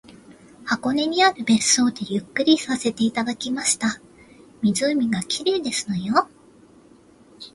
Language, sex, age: Japanese, female, 30-39